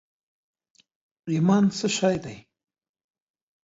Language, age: Pashto, 19-29